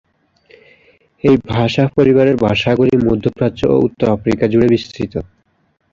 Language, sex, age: Bengali, male, 19-29